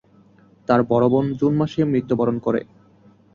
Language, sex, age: Bengali, male, 19-29